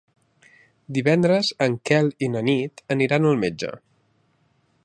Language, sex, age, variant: Catalan, male, 19-29, Central